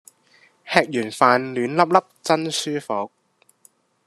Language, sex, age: Cantonese, male, 30-39